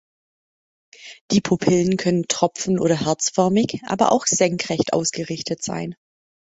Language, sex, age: German, female, 30-39